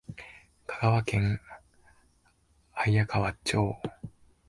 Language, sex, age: Japanese, male, under 19